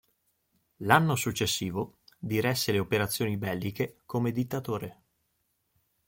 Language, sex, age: Italian, male, 19-29